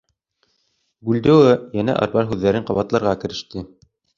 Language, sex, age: Bashkir, male, 30-39